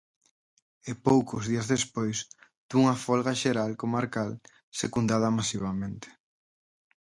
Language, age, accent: Galician, 30-39, Normativo (estándar)